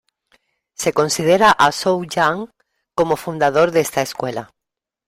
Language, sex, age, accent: Spanish, female, 50-59, España: Sur peninsular (Andalucia, Extremadura, Murcia)